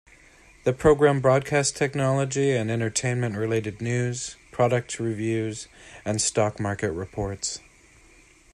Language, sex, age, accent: English, male, 30-39, United States English